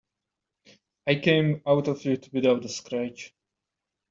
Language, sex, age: English, male, 30-39